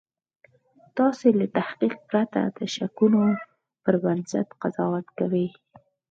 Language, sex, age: Pashto, female, 19-29